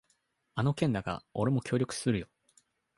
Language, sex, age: Japanese, male, 19-29